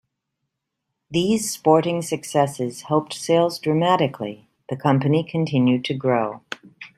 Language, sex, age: English, female, 60-69